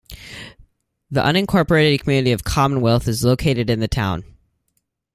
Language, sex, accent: English, male, United States English